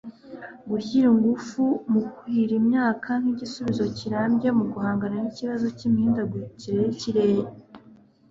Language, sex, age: Kinyarwanda, female, 19-29